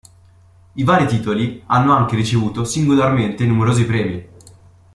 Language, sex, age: Italian, male, 19-29